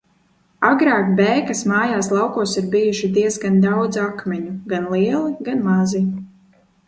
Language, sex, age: Latvian, female, 19-29